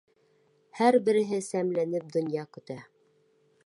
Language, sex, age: Bashkir, female, 30-39